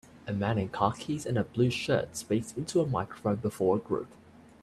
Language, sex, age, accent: English, male, 19-29, Australian English